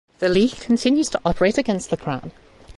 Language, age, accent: English, 19-29, England English